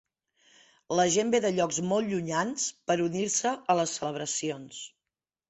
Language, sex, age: Catalan, female, 40-49